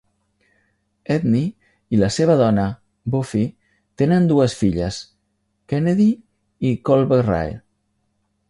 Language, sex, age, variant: Catalan, male, 50-59, Central